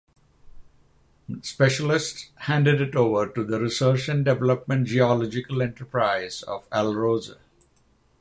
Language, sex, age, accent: English, male, 50-59, United States English; England English